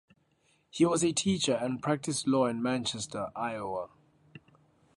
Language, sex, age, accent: English, male, 19-29, Southern African (South Africa, Zimbabwe, Namibia)